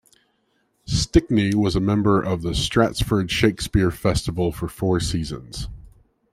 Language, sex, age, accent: English, male, 30-39, United States English